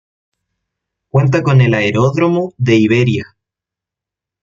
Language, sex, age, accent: Spanish, male, 19-29, Chileno: Chile, Cuyo